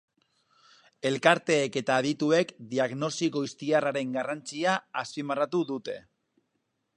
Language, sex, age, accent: Basque, male, 30-39, Mendebalekoa (Araba, Bizkaia, Gipuzkoako mendebaleko herri batzuk)